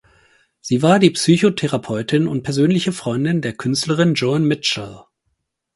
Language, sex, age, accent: German, male, 30-39, Deutschland Deutsch